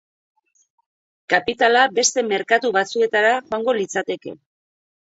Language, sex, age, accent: Basque, female, 40-49, Mendebalekoa (Araba, Bizkaia, Gipuzkoako mendebaleko herri batzuk)